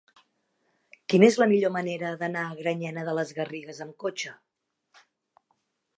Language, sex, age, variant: Catalan, female, 40-49, Central